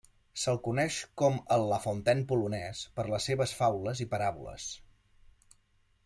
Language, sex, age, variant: Catalan, male, 40-49, Central